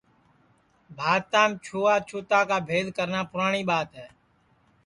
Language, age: Sansi, 19-29